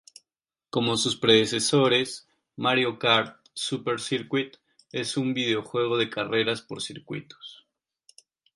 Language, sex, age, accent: Spanish, male, 19-29, Andino-Pacífico: Colombia, Perú, Ecuador, oeste de Bolivia y Venezuela andina